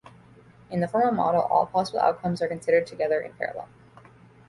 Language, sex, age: English, female, 19-29